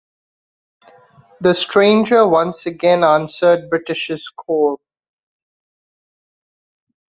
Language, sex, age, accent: English, male, 19-29, India and South Asia (India, Pakistan, Sri Lanka)